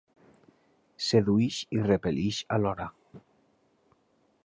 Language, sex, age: Catalan, male, 30-39